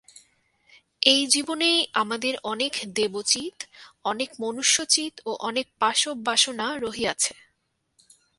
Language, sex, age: Bengali, female, 19-29